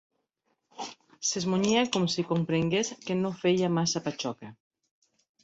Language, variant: Catalan, Septentrional